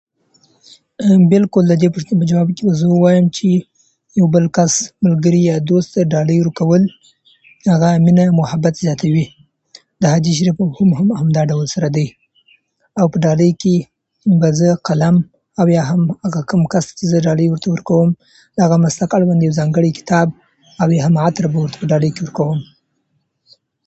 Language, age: Pashto, 19-29